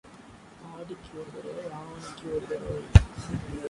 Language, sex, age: Tamil, male, 19-29